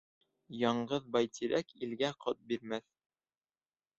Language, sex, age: Bashkir, male, under 19